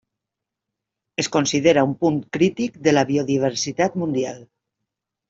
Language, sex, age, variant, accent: Catalan, female, 50-59, Valencià meridional, valencià